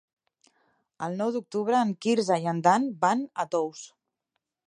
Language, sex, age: Catalan, female, 30-39